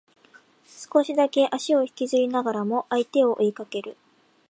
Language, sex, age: Japanese, female, 19-29